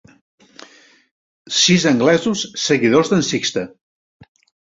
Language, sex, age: Catalan, male, 70-79